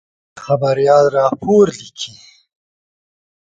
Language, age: Pashto, 19-29